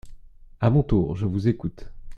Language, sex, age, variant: French, male, 30-39, Français de métropole